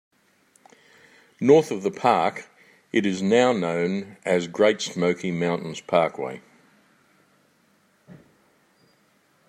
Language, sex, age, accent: English, male, 70-79, Australian English